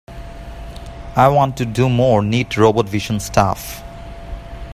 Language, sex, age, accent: English, male, 19-29, India and South Asia (India, Pakistan, Sri Lanka)